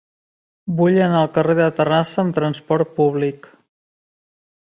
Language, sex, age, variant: Catalan, male, 30-39, Central